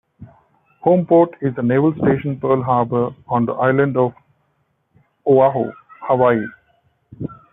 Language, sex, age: English, male, 30-39